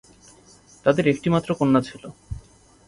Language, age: Bengali, 19-29